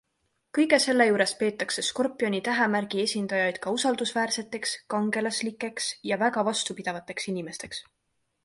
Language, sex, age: Estonian, female, 19-29